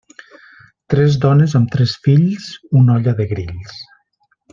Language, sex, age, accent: Catalan, male, 40-49, valencià